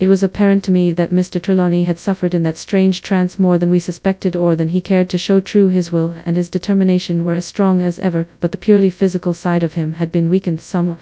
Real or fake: fake